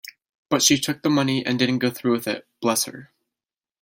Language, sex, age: English, male, 19-29